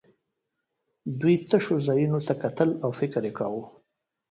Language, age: Pashto, 40-49